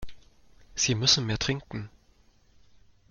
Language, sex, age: German, male, 40-49